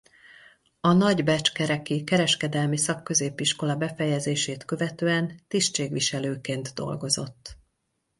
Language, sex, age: Hungarian, female, 40-49